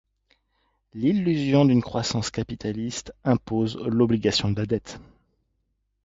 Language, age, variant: French, 40-49, Français de métropole